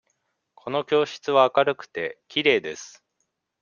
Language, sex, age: Japanese, male, 19-29